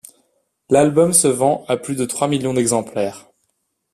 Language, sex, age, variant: French, male, 19-29, Français de métropole